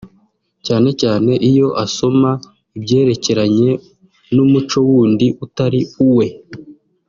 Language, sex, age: Kinyarwanda, male, 19-29